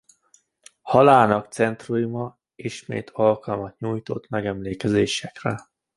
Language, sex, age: Hungarian, male, 19-29